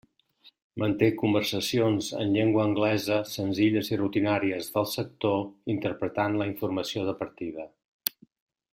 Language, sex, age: Catalan, male, 60-69